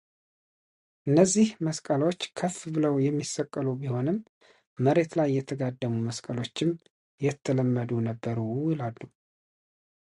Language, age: Amharic, 40-49